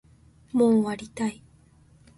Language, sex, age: Japanese, female, 19-29